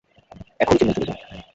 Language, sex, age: Bengali, male, 19-29